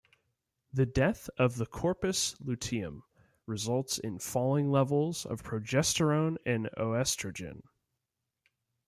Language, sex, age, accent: English, male, 19-29, United States English